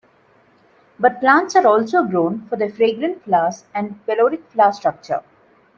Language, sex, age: English, female, 30-39